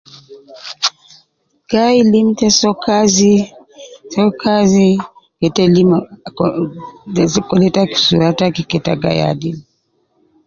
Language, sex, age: Nubi, female, 60-69